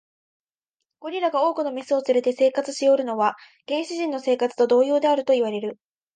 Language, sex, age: Japanese, female, under 19